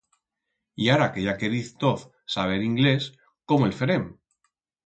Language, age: Aragonese, 30-39